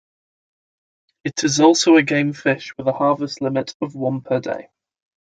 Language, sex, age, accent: English, male, 19-29, England English